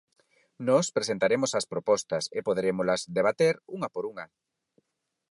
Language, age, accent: Galician, 40-49, Normativo (estándar); Neofalante